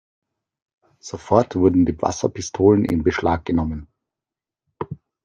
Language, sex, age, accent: German, male, 30-39, Österreichisches Deutsch